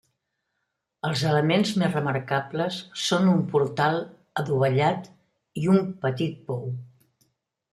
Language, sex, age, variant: Catalan, female, 70-79, Central